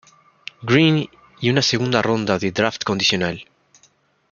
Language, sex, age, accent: Spanish, male, 19-29, Rioplatense: Argentina, Uruguay, este de Bolivia, Paraguay